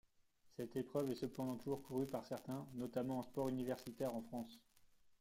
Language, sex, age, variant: French, male, 19-29, Français de métropole